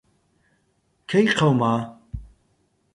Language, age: Central Kurdish, 30-39